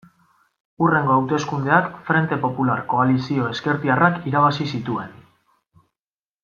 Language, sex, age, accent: Basque, male, 19-29, Mendebalekoa (Araba, Bizkaia, Gipuzkoako mendebaleko herri batzuk)